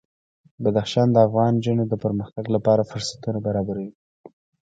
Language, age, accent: Pashto, 19-29, معیاري پښتو